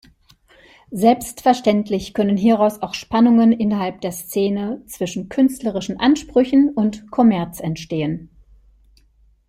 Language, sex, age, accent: German, female, 50-59, Deutschland Deutsch